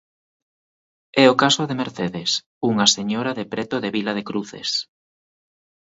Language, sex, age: Galician, male, 30-39